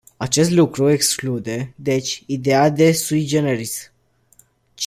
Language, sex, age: Romanian, male, under 19